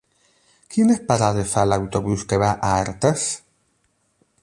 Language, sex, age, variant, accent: Catalan, male, 40-49, Alacantí, Barcelona